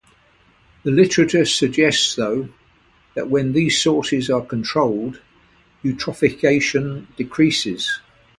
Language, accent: English, England English